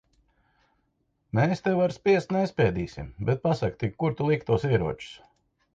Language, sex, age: Latvian, male, 50-59